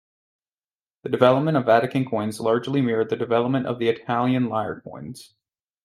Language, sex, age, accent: English, male, 19-29, United States English